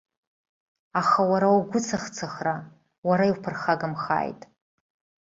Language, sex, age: Abkhazian, female, 40-49